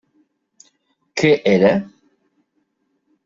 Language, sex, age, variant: Catalan, male, 50-59, Central